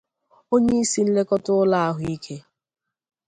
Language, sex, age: Igbo, female, 30-39